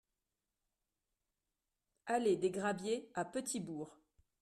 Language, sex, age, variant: French, female, 40-49, Français de métropole